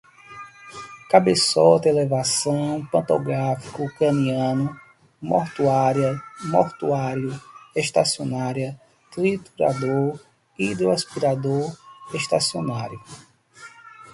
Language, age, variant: Portuguese, 30-39, Portuguese (Brasil)